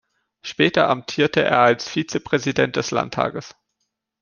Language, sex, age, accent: German, male, 19-29, Deutschland Deutsch